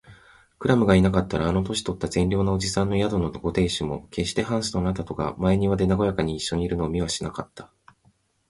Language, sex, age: Japanese, male, 30-39